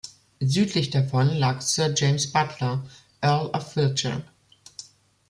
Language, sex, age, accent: German, female, 50-59, Deutschland Deutsch